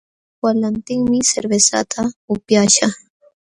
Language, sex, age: Jauja Wanca Quechua, female, 19-29